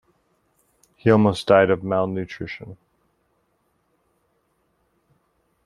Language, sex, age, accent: English, male, 30-39, United States English